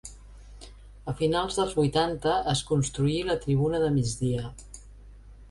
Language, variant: Catalan, Central